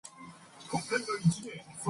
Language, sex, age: English, female, 19-29